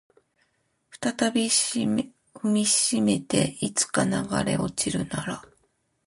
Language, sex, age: Japanese, female, 40-49